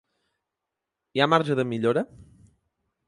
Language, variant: Catalan, Central